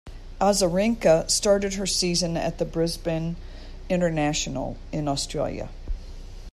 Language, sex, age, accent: English, female, 60-69, United States English